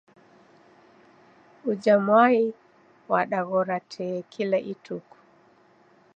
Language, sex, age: Taita, female, 60-69